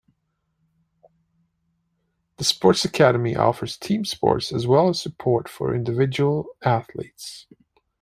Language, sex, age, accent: English, male, 40-49, United States English